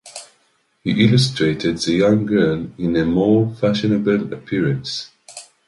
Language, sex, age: English, male, 30-39